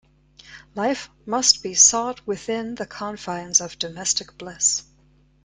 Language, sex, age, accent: English, female, 50-59, United States English